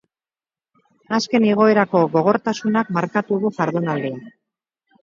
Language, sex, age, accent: Basque, female, 50-59, Mendebalekoa (Araba, Bizkaia, Gipuzkoako mendebaleko herri batzuk)